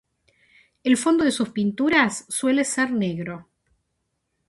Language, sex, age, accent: Spanish, female, 60-69, Rioplatense: Argentina, Uruguay, este de Bolivia, Paraguay